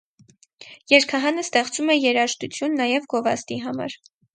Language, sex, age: Armenian, female, under 19